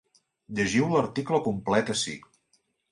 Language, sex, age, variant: Catalan, male, 40-49, Central